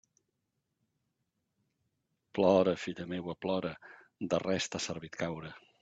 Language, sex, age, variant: Catalan, male, 50-59, Central